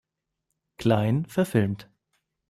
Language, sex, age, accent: German, male, 19-29, Deutschland Deutsch